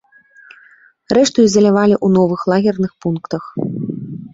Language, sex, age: Belarusian, female, 30-39